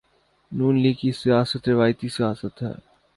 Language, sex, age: Urdu, male, 19-29